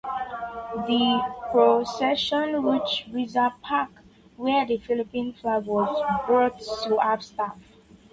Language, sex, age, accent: English, female, 19-29, United States English